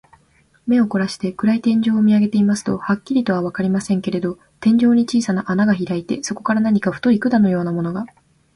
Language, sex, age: Japanese, female, 19-29